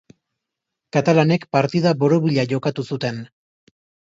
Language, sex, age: Basque, male, 30-39